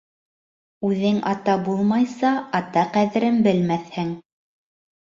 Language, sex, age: Bashkir, female, 19-29